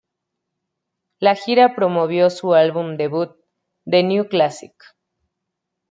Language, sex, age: Spanish, female, 30-39